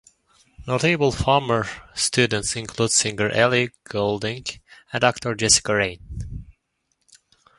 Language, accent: English, Turkish